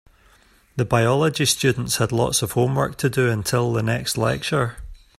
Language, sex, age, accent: English, male, 40-49, Scottish English